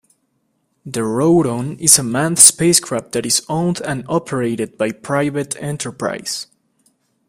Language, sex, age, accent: English, male, under 19, United States English